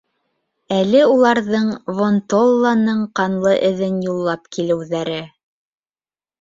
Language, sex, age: Bashkir, female, 19-29